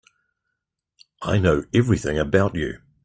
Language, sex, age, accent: English, male, 40-49, New Zealand English